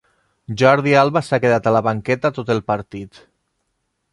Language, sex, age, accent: Catalan, male, 30-39, valencià